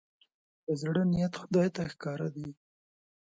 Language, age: Pashto, 19-29